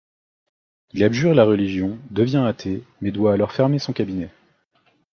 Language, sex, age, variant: French, male, 19-29, Français de métropole